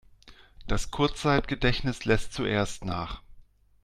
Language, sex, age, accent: German, male, 40-49, Deutschland Deutsch